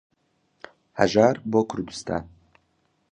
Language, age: Central Kurdish, 19-29